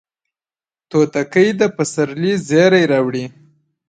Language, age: Pashto, 19-29